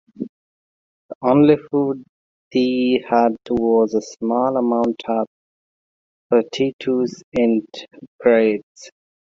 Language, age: English, 30-39